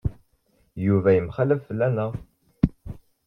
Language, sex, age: Kabyle, male, under 19